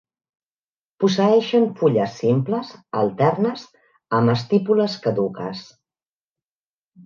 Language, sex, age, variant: Catalan, female, 50-59, Central